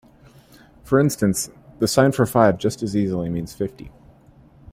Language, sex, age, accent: English, male, 19-29, United States English